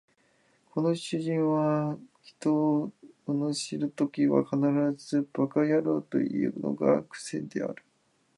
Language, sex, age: Japanese, male, 19-29